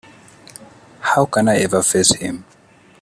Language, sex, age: English, male, 19-29